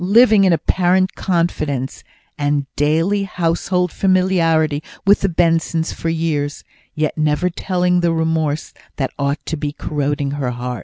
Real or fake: real